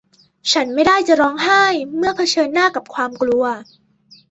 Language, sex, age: Thai, female, under 19